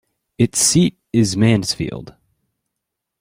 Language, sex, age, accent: English, male, 19-29, United States English